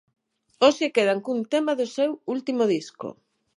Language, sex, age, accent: Galician, female, 50-59, Atlántico (seseo e gheada)